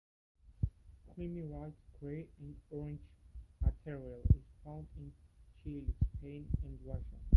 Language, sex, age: English, male, 19-29